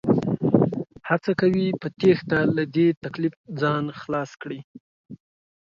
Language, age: Pashto, 30-39